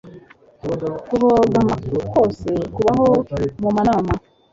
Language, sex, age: Kinyarwanda, female, 30-39